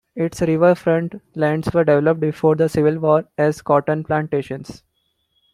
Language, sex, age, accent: English, male, 19-29, India and South Asia (India, Pakistan, Sri Lanka)